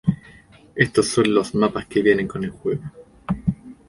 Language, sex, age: Spanish, male, 30-39